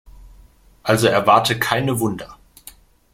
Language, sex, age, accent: German, male, 19-29, Deutschland Deutsch